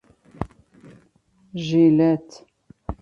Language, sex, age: Persian, female, 40-49